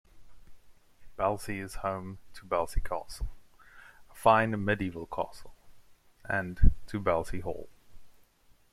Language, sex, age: English, male, 19-29